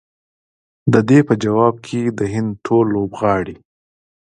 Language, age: Pashto, 30-39